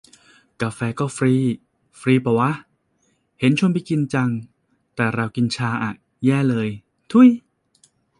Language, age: Thai, 40-49